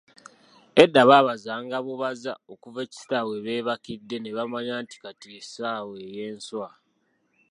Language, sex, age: Ganda, male, 19-29